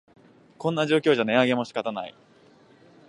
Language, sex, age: Japanese, male, 19-29